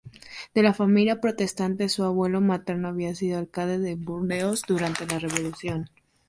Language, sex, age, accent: Spanish, female, 19-29, México